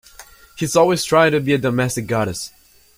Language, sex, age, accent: English, male, under 19, United States English